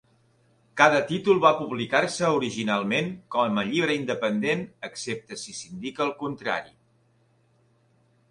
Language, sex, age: Catalan, male, 50-59